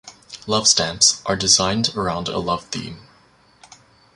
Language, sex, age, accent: English, male, 19-29, Canadian English